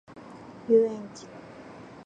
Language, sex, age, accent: Japanese, female, 19-29, 標準語